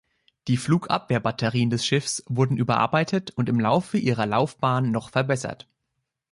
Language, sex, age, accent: German, male, 19-29, Deutschland Deutsch